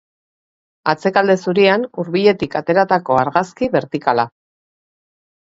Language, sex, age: Basque, female, 40-49